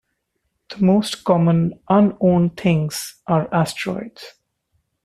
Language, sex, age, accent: English, male, 30-39, India and South Asia (India, Pakistan, Sri Lanka)